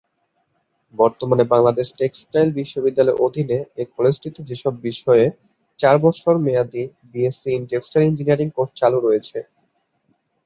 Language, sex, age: Bengali, male, 19-29